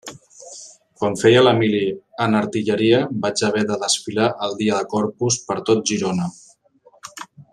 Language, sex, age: Catalan, male, 40-49